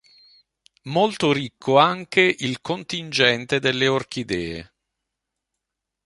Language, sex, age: Italian, male, 40-49